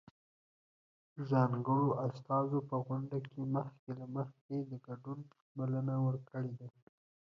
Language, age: Pashto, 19-29